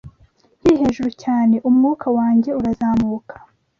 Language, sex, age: Kinyarwanda, female, 19-29